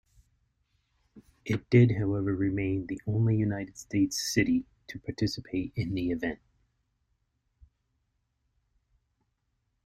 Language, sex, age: English, male, 50-59